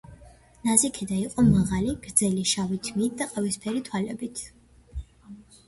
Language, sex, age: Georgian, female, 19-29